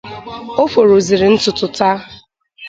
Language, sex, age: Igbo, female, under 19